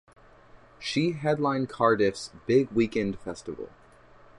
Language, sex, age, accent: English, male, under 19, United States English